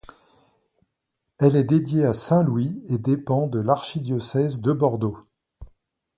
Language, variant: French, Français de métropole